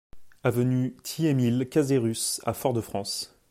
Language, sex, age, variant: French, male, 19-29, Français de métropole